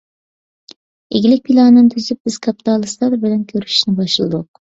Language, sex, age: Uyghur, female, 30-39